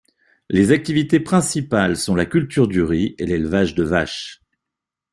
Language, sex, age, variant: French, male, 50-59, Français de métropole